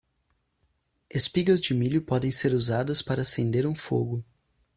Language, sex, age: Portuguese, male, 30-39